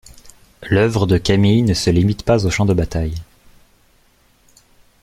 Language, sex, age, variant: French, male, 19-29, Français de métropole